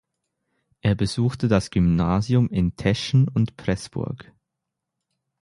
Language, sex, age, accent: German, male, 19-29, Deutschland Deutsch; Schweizerdeutsch